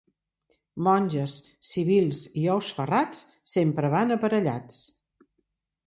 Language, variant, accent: Catalan, Central, central